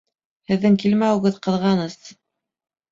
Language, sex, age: Bashkir, female, 30-39